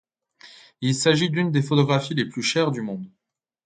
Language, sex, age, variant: French, male, 19-29, Français de métropole